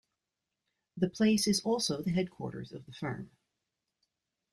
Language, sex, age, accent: English, female, 60-69, United States English